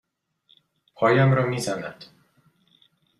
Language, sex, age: Persian, male, 30-39